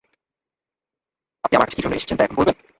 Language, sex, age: Bengali, male, 19-29